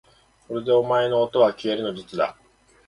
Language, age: Japanese, 19-29